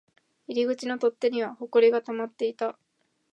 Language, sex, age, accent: Japanese, female, 19-29, 標準語